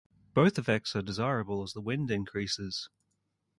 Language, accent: English, Australian English